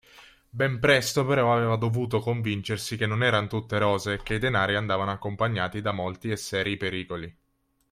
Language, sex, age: Italian, male, 19-29